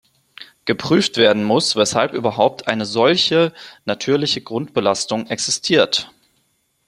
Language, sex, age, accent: German, male, 19-29, Deutschland Deutsch